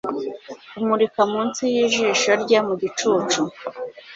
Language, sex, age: Kinyarwanda, female, 30-39